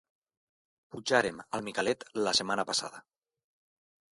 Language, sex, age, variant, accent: Catalan, male, 40-49, Valencià central, valencià